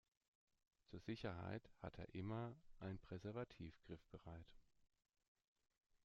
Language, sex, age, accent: German, male, 30-39, Deutschland Deutsch